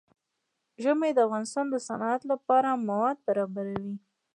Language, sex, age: Pashto, female, 19-29